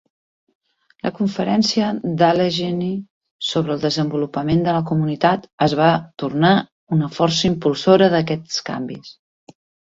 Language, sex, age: Catalan, female, 50-59